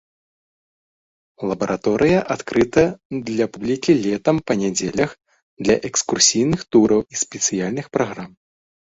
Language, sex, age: Belarusian, male, 19-29